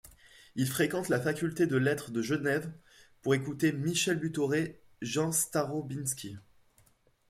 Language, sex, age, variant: French, male, 19-29, Français de métropole